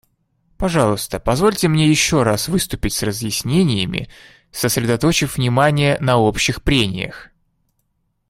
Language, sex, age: Russian, male, 19-29